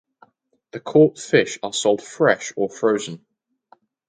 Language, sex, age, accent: English, male, under 19, England English